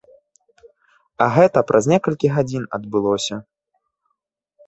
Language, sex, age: Belarusian, male, 19-29